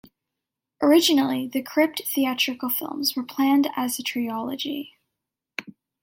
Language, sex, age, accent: English, female, under 19, United States English